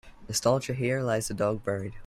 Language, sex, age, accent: English, male, under 19, Irish English